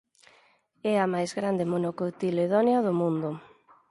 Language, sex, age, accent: Galician, female, 40-49, Oriental (común en zona oriental)